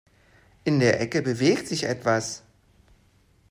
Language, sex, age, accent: German, male, 30-39, Deutschland Deutsch